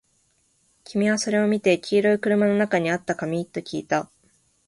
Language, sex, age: Japanese, female, 19-29